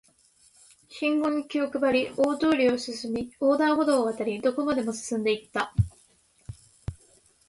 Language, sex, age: Japanese, female, 19-29